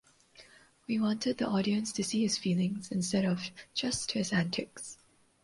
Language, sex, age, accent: English, female, 19-29, Malaysian English